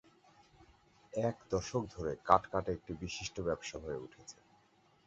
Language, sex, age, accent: Bengali, male, 40-49, Bangladeshi